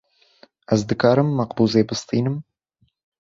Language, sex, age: Kurdish, male, 19-29